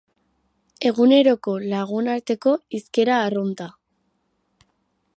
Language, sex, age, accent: Basque, female, under 19, Erdialdekoa edo Nafarra (Gipuzkoa, Nafarroa)